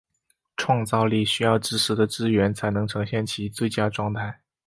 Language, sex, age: Chinese, male, 19-29